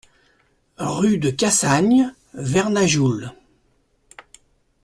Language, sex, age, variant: French, male, 60-69, Français de métropole